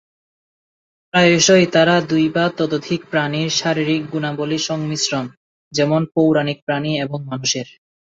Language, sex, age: Bengali, male, 19-29